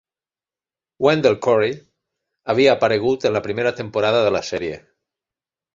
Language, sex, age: Catalan, male, 50-59